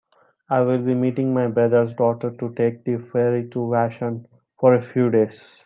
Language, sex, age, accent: English, male, 19-29, India and South Asia (India, Pakistan, Sri Lanka)